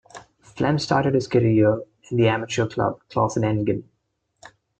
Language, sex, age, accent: English, male, 19-29, India and South Asia (India, Pakistan, Sri Lanka)